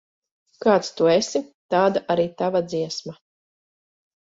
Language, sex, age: Latvian, female, 30-39